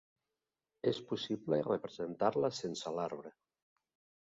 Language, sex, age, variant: Catalan, male, 50-59, Central